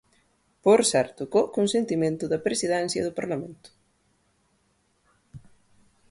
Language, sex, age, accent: Galician, female, 40-49, Atlántico (seseo e gheada)